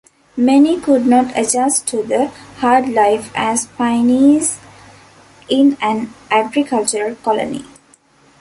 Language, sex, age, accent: English, female, 19-29, India and South Asia (India, Pakistan, Sri Lanka)